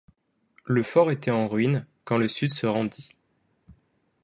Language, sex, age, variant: French, male, 19-29, Français de métropole